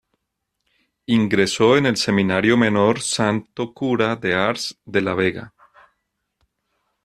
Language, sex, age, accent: Spanish, male, 40-49, Andino-Pacífico: Colombia, Perú, Ecuador, oeste de Bolivia y Venezuela andina